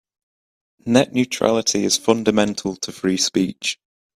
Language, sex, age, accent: English, male, 19-29, England English